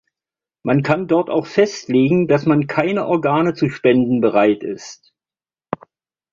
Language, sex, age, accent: German, male, 50-59, Deutschland Deutsch